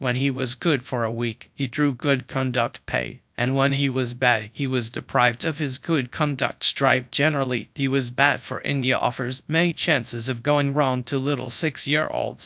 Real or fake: fake